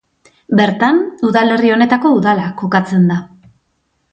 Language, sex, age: Basque, female, 40-49